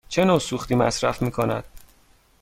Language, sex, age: Persian, male, 30-39